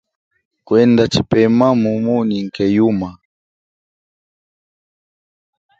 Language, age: Chokwe, 19-29